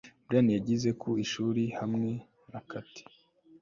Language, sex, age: Kinyarwanda, male, 19-29